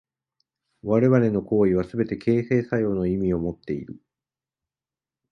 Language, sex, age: Japanese, male, 40-49